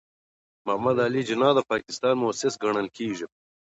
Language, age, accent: Pashto, 19-29, معیاري پښتو